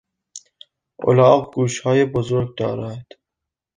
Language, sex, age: Persian, male, under 19